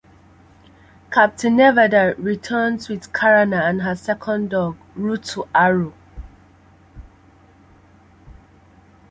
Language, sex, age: English, female, 30-39